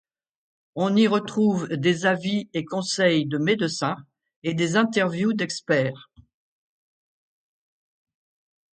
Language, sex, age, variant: French, female, 60-69, Français de métropole